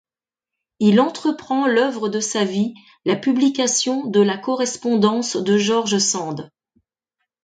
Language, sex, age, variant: French, female, 50-59, Français de métropole